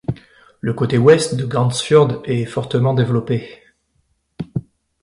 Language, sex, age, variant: French, male, 30-39, Français de métropole